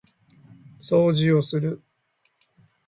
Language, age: Japanese, 50-59